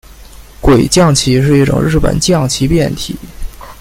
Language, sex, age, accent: Chinese, male, 19-29, 出生地：江苏省